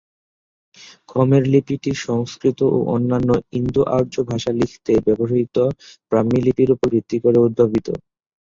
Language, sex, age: Bengali, male, 19-29